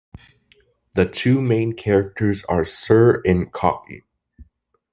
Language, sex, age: English, male, under 19